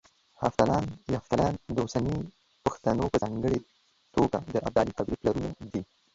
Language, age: Pashto, 19-29